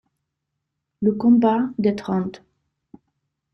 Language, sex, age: French, female, 30-39